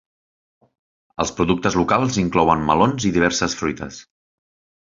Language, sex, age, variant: Catalan, male, 19-29, Central